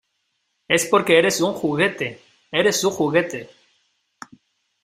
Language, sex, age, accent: Spanish, male, 19-29, España: Norte peninsular (Asturias, Castilla y León, Cantabria, País Vasco, Navarra, Aragón, La Rioja, Guadalajara, Cuenca)